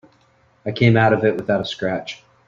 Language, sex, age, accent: English, male, 40-49, United States English